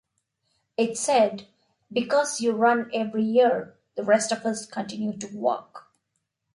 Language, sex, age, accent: English, female, 40-49, India and South Asia (India, Pakistan, Sri Lanka)